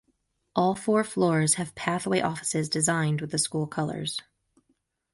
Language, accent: English, United States English